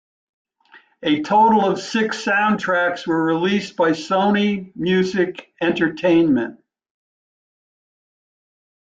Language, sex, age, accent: English, male, 80-89, United States English